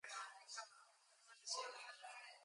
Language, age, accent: English, 19-29, United States English